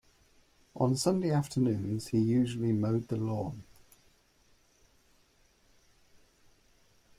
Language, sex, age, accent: English, male, 40-49, England English